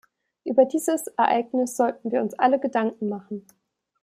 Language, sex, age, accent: German, female, 19-29, Deutschland Deutsch